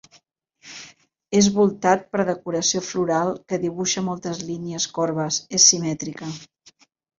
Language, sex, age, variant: Catalan, female, 60-69, Central